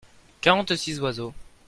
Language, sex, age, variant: French, male, under 19, Français de métropole